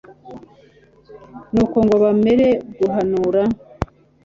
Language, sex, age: Kinyarwanda, female, 50-59